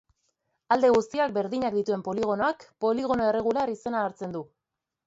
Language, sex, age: Basque, female, 30-39